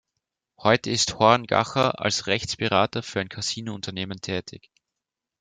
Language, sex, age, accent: German, male, 19-29, Österreichisches Deutsch